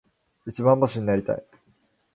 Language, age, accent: Japanese, under 19, 標準語